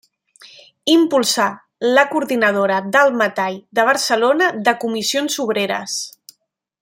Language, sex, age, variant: Catalan, female, 30-39, Central